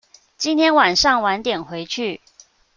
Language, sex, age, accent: Chinese, female, 19-29, 出生地：新北市